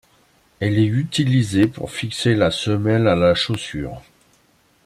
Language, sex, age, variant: French, male, 50-59, Français de métropole